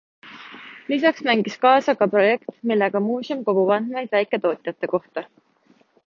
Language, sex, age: Estonian, female, 19-29